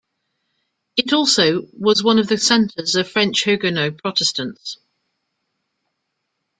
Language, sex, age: English, female, 50-59